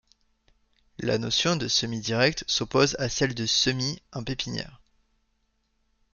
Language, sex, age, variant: French, male, 19-29, Français de métropole